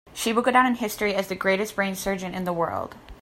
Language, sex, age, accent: English, female, 30-39, United States English